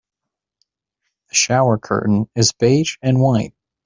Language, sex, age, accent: English, male, 19-29, United States English